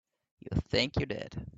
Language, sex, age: English, male, under 19